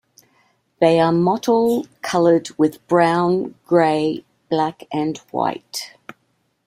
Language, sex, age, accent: English, female, 60-69, United States English